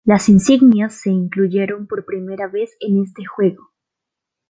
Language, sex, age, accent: Spanish, female, under 19, Andino-Pacífico: Colombia, Perú, Ecuador, oeste de Bolivia y Venezuela andina